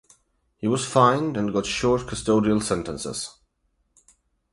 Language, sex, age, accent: English, male, 19-29, United States English; England English